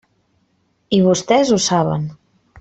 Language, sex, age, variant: Catalan, female, 30-39, Central